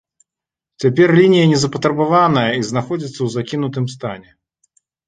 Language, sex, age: Belarusian, male, 40-49